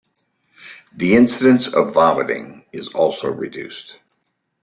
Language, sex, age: English, male, 60-69